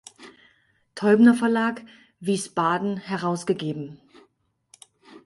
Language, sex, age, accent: German, female, 40-49, Deutschland Deutsch